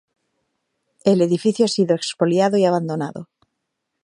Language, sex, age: Spanish, female, 30-39